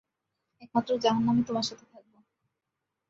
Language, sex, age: Bengali, female, 19-29